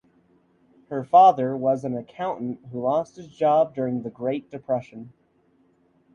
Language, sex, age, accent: English, male, 19-29, United States English